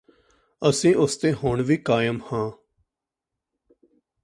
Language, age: Punjabi, 40-49